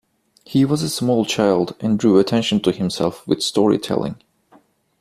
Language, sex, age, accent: English, male, 19-29, United States English